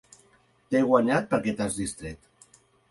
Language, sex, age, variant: Catalan, male, 50-59, Central